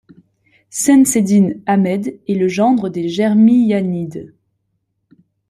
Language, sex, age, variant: French, female, 19-29, Français de métropole